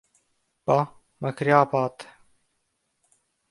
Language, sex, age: Greek, male, under 19